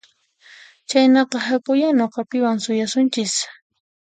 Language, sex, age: Puno Quechua, female, 19-29